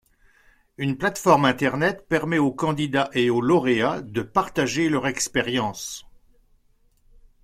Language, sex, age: French, male, 60-69